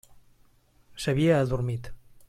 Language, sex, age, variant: Catalan, male, 40-49, Central